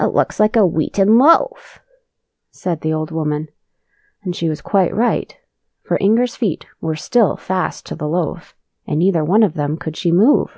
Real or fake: real